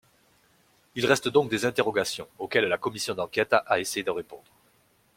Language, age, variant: French, 30-39, Français de métropole